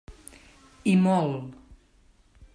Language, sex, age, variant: Catalan, female, 40-49, Central